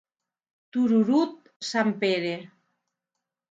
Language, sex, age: Catalan, female, 50-59